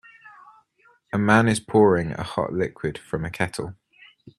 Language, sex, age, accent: English, male, 30-39, England English